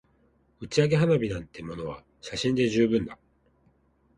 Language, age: Japanese, 30-39